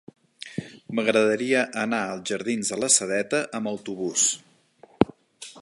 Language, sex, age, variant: Catalan, male, 40-49, Central